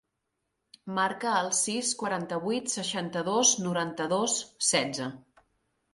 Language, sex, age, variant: Catalan, female, 40-49, Central